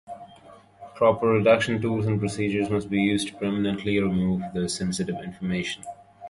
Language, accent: English, England English